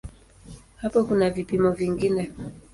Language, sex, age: Swahili, female, 19-29